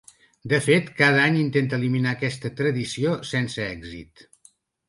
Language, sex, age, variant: Catalan, male, 50-59, Central